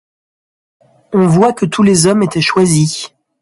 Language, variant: French, Français de métropole